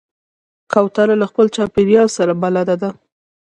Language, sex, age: Pashto, female, 19-29